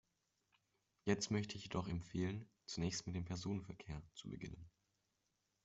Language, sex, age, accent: German, male, 19-29, Deutschland Deutsch